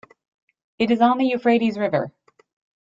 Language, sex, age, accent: English, female, 30-39, United States English